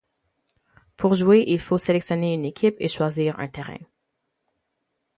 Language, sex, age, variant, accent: French, female, 19-29, Français d'Amérique du Nord, Français du Canada